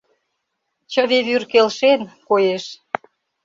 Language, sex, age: Mari, female, 50-59